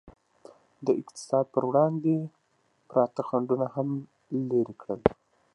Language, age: Pashto, 19-29